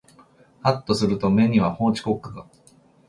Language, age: Japanese, 40-49